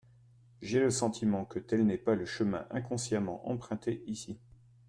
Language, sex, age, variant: French, male, 40-49, Français de métropole